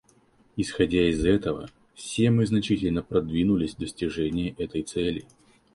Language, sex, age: Russian, male, 19-29